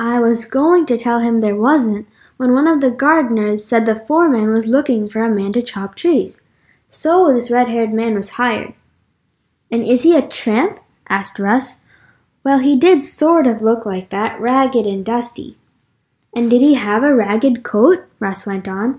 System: none